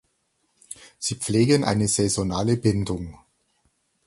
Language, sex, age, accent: German, male, 50-59, Deutschland Deutsch